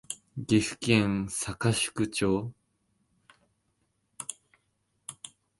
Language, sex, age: Japanese, male, under 19